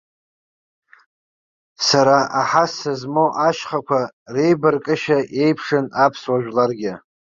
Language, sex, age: Abkhazian, male, 40-49